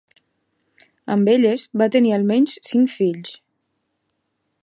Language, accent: Catalan, Lleidatà